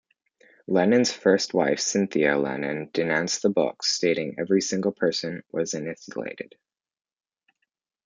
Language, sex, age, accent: English, male, under 19, Canadian English